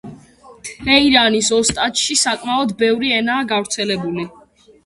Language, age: Georgian, under 19